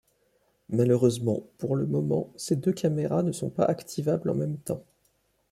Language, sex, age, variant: French, male, 19-29, Français de métropole